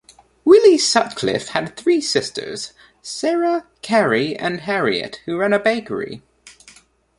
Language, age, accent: English, 19-29, United States English